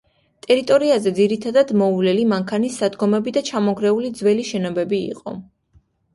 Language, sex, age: Georgian, female, 19-29